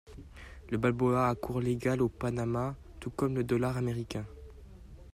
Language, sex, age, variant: French, male, under 19, Français de métropole